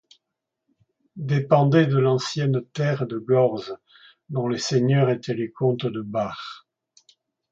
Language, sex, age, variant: French, male, 60-69, Français de métropole